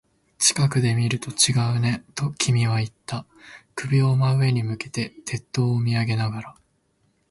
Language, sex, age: Japanese, male, 19-29